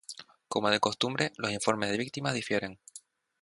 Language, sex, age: Spanish, male, 19-29